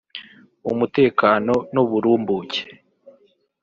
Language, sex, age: Kinyarwanda, male, 19-29